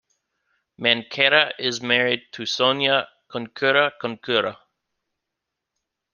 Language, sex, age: English, male, 19-29